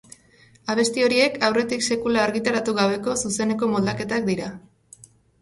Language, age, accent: Basque, 40-49, Erdialdekoa edo Nafarra (Gipuzkoa, Nafarroa)